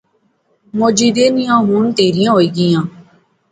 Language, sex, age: Pahari-Potwari, female, 19-29